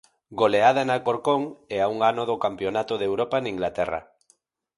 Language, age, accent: Galician, 40-49, Normativo (estándar)